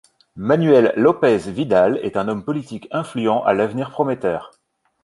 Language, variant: French, Français de métropole